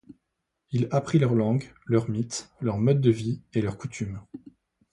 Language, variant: French, Français de métropole